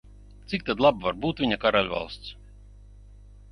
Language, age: Latvian, 60-69